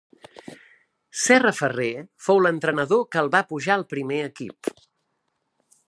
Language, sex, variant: Catalan, male, Central